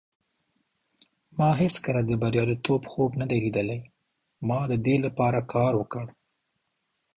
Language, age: Pashto, 30-39